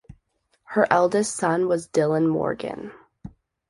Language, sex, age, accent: English, female, 19-29, United States English